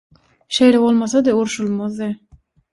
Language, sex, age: Turkmen, female, 19-29